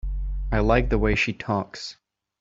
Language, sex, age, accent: English, male, 19-29, United States English